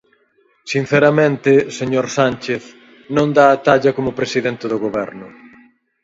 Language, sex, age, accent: Galician, male, 30-39, Normativo (estándar)